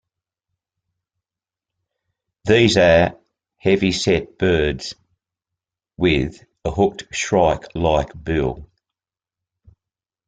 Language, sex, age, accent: English, male, 60-69, Australian English